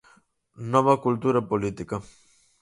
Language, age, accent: Galician, 19-29, Atlántico (seseo e gheada)